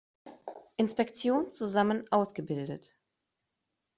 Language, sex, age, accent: German, female, 30-39, Deutschland Deutsch